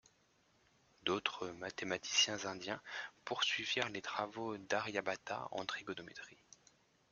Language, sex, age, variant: French, male, 30-39, Français de métropole